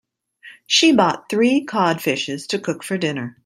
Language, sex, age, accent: English, female, 50-59, United States English